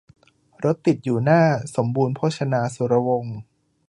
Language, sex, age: Thai, male, 19-29